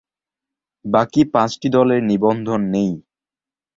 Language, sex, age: Bengali, male, under 19